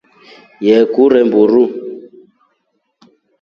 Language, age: Rombo, 30-39